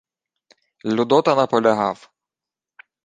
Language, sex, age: Ukrainian, male, 30-39